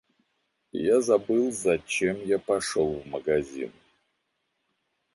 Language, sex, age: Russian, male, 30-39